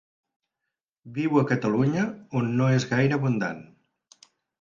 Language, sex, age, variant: Catalan, male, 60-69, Central